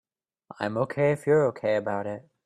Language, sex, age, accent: English, male, 19-29, United States English